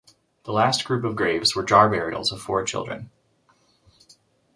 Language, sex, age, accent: English, male, 30-39, United States English